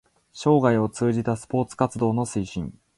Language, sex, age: Japanese, male, 19-29